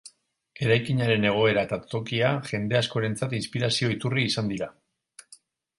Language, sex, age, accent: Basque, male, 40-49, Mendebalekoa (Araba, Bizkaia, Gipuzkoako mendebaleko herri batzuk)